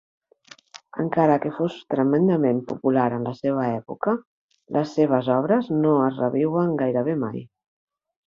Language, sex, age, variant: Catalan, female, 40-49, Central